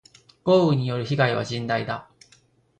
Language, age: Japanese, 40-49